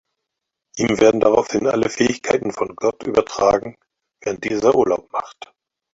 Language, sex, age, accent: German, male, 50-59, Deutschland Deutsch